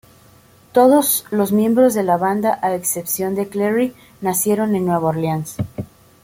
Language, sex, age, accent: Spanish, female, 30-39, México